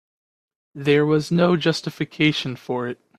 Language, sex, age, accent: English, male, 19-29, United States English